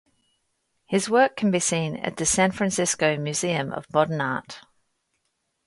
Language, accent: English, Australian English